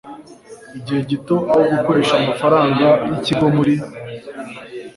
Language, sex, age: Kinyarwanda, male, 19-29